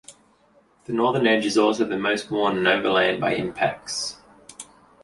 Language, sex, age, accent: English, male, 19-29, Australian English